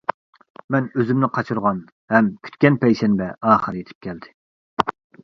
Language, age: Uyghur, 30-39